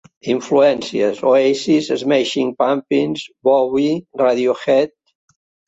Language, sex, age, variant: Catalan, male, 60-69, Central